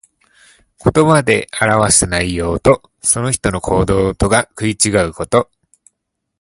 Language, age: Japanese, 19-29